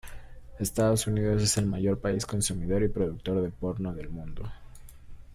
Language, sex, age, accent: Spanish, male, 19-29, México